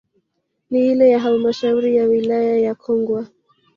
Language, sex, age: Swahili, female, 19-29